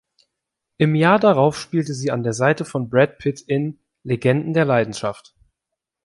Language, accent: German, Deutschland Deutsch